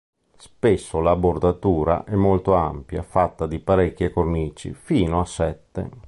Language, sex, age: Italian, male, 50-59